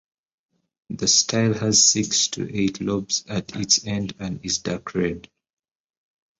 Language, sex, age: English, male, 30-39